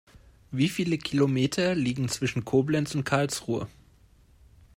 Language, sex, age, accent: German, male, 19-29, Deutschland Deutsch